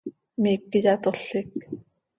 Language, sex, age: Seri, female, 40-49